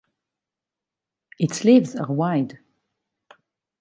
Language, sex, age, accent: English, female, 40-49, Israeli